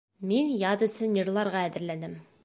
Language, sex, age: Bashkir, female, 19-29